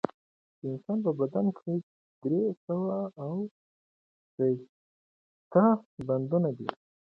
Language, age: Pashto, 19-29